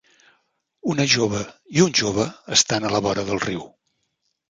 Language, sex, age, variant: Catalan, male, 60-69, Central